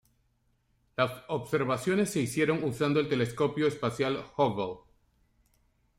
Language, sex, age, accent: Spanish, male, 40-49, Caribe: Cuba, Venezuela, Puerto Rico, República Dominicana, Panamá, Colombia caribeña, México caribeño, Costa del golfo de México